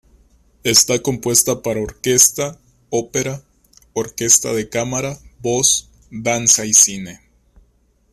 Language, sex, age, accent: Spanish, male, 19-29, México